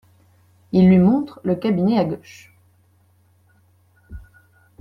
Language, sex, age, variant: French, female, 19-29, Français de métropole